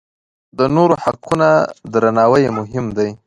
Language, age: Pashto, 19-29